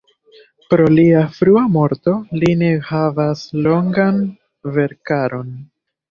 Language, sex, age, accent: Esperanto, male, 19-29, Internacia